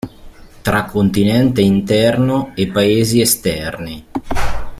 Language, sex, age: Italian, male, 40-49